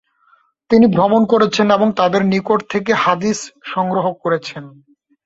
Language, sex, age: Bengali, male, 19-29